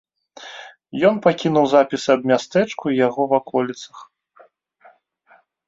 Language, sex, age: Belarusian, male, 30-39